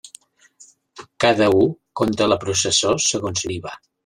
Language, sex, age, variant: Catalan, male, 60-69, Central